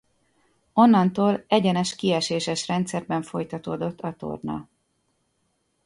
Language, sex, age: Hungarian, female, 50-59